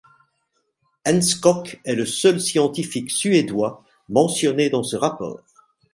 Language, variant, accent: French, Français d'Europe, Français de Belgique